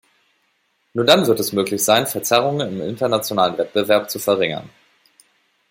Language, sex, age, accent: German, male, 30-39, Deutschland Deutsch